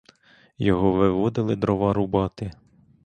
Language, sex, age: Ukrainian, male, 19-29